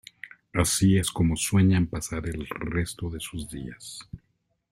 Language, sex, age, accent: Spanish, male, 50-59, México